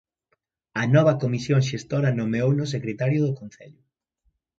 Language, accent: Galician, Central (gheada)